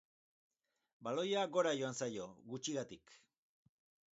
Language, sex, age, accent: Basque, male, 60-69, Mendebalekoa (Araba, Bizkaia, Gipuzkoako mendebaleko herri batzuk)